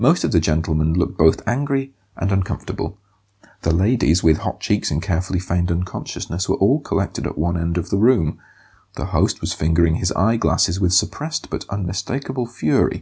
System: none